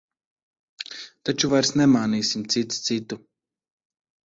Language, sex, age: Latvian, male, 30-39